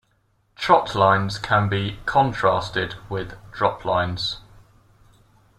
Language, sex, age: English, male, 19-29